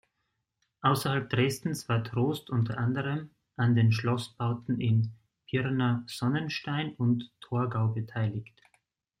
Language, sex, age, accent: German, male, 30-39, Österreichisches Deutsch